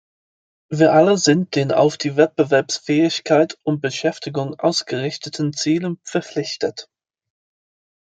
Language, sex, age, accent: German, male, 19-29, Britisches Deutsch